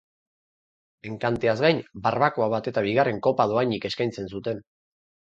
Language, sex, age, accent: Basque, male, 40-49, Mendebalekoa (Araba, Bizkaia, Gipuzkoako mendebaleko herri batzuk)